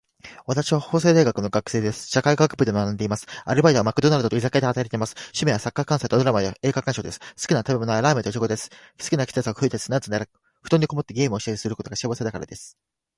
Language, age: Japanese, 19-29